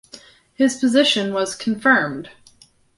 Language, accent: English, United States English